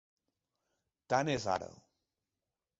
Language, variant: Catalan, Central